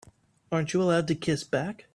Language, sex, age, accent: English, male, 19-29, United States English